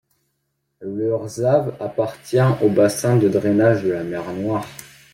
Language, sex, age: French, male, under 19